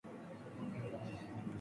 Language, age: English, 30-39